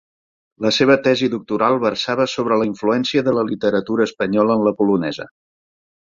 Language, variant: Catalan, Central